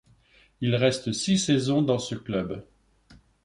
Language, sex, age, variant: French, male, 60-69, Français de métropole